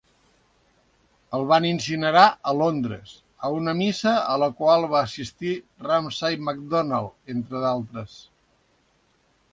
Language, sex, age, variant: Catalan, male, 60-69, Central